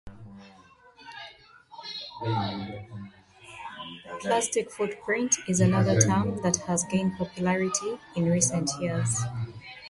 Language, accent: English, United States English